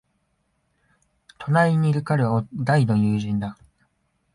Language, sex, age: Japanese, male, 19-29